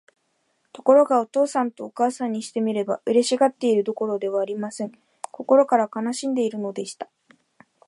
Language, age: Japanese, 19-29